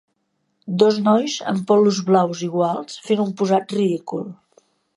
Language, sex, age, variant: Catalan, female, 60-69, Central